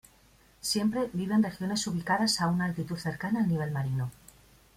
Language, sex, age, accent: Spanish, female, 40-49, España: Norte peninsular (Asturias, Castilla y León, Cantabria, País Vasco, Navarra, Aragón, La Rioja, Guadalajara, Cuenca)